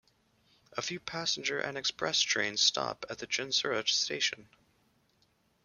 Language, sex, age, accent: English, male, 30-39, Canadian English